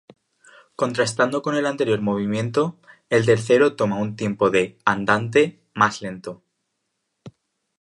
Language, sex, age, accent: Spanish, male, under 19, España: Centro-Sur peninsular (Madrid, Toledo, Castilla-La Mancha)